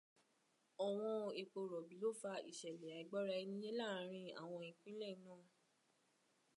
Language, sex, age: Yoruba, female, 19-29